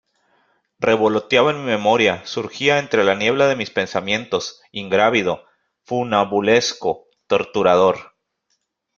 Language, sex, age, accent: Spanish, male, 30-39, México